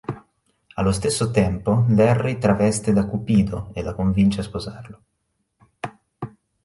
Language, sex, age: Italian, male, 19-29